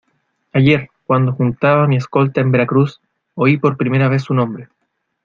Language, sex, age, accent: Spanish, male, 19-29, Chileno: Chile, Cuyo